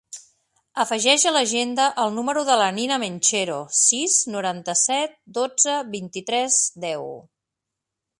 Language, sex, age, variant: Catalan, female, 40-49, Central